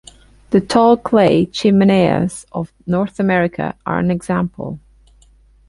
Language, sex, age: English, female, 30-39